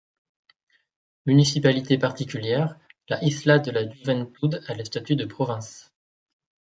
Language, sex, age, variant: French, male, 30-39, Français de métropole